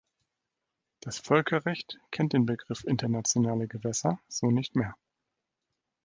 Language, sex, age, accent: German, male, 30-39, Deutschland Deutsch